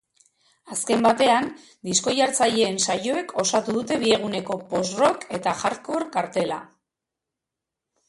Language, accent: Basque, Mendebalekoa (Araba, Bizkaia, Gipuzkoako mendebaleko herri batzuk)